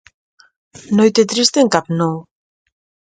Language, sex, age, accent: Galician, female, 30-39, Central (gheada); Normativo (estándar)